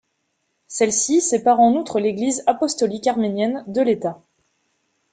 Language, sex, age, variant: French, female, 19-29, Français de métropole